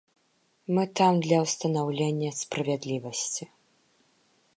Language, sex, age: Belarusian, female, 19-29